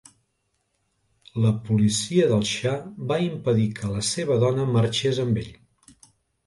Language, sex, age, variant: Catalan, male, 60-69, Central